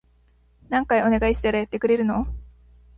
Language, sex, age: Japanese, female, 19-29